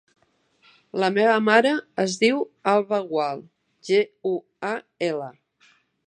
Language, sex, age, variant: Catalan, female, 50-59, Central